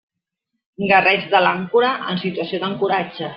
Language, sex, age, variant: Catalan, female, 40-49, Central